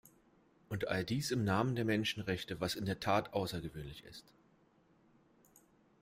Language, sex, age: German, male, 30-39